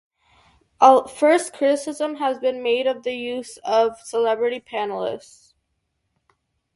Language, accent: English, United States English